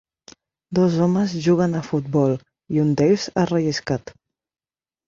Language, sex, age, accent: Catalan, female, 19-29, aprenent (recent, des del castellà)